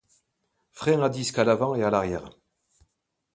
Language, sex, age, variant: French, male, 50-59, Français de métropole